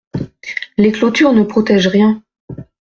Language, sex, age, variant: French, female, 19-29, Français de métropole